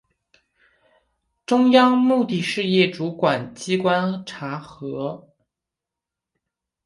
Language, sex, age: Chinese, male, 19-29